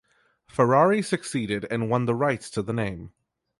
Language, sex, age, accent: English, male, 19-29, Canadian English